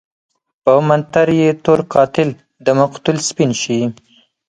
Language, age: Pashto, 19-29